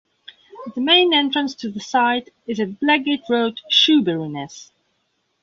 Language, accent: English, England English